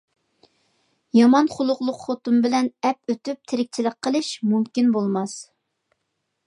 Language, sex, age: Uyghur, female, 40-49